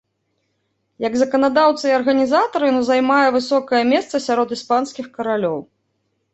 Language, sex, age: Belarusian, female, 30-39